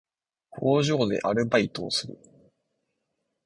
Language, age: Japanese, 19-29